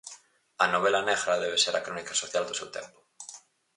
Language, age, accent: Galician, 19-29, Normativo (estándar)